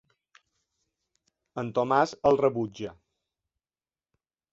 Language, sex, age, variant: Catalan, male, 40-49, Balear